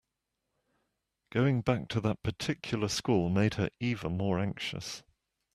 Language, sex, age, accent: English, male, 50-59, England English